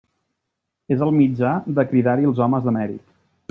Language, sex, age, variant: Catalan, male, 30-39, Septentrional